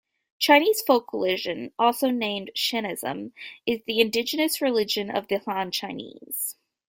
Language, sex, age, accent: English, female, 19-29, United States English